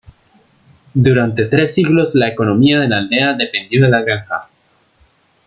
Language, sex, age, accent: Spanish, male, 19-29, Andino-Pacífico: Colombia, Perú, Ecuador, oeste de Bolivia y Venezuela andina